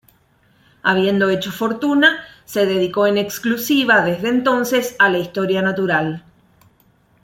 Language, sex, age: Spanish, female, 40-49